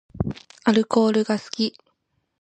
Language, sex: Japanese, female